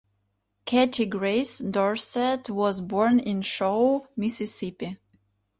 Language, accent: English, Ukrainian